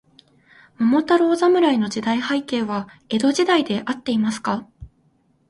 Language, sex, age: Japanese, female, 19-29